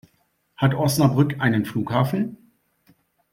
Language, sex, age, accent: German, male, 40-49, Deutschland Deutsch